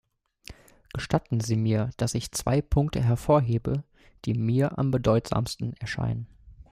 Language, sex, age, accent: German, male, 19-29, Deutschland Deutsch